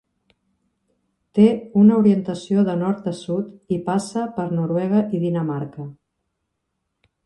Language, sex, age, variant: Catalan, female, 50-59, Central